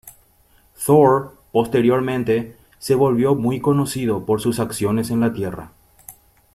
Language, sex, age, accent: Spanish, male, 30-39, Rioplatense: Argentina, Uruguay, este de Bolivia, Paraguay